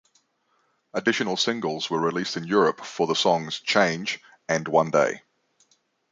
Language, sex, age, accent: English, male, 50-59, Australian English